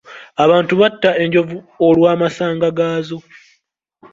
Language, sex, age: Ganda, male, 19-29